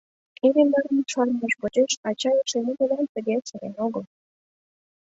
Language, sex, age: Mari, female, 19-29